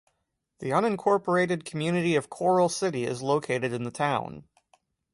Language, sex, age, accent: English, male, 30-39, United States English